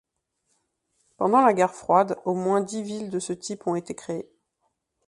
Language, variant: French, Français de métropole